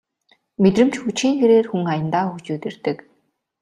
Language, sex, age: Mongolian, female, 19-29